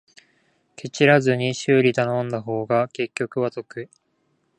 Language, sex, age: Japanese, male, 19-29